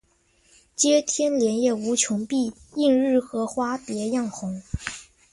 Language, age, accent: Chinese, under 19, 出生地：江西省